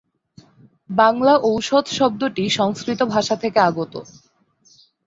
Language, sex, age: Bengali, female, 19-29